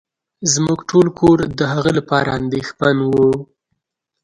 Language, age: Pashto, 19-29